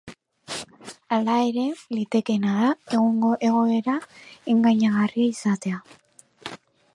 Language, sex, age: Basque, female, under 19